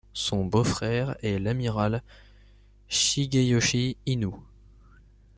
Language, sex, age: French, male, under 19